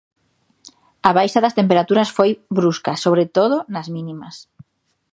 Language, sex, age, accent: Galician, female, 40-49, Atlántico (seseo e gheada)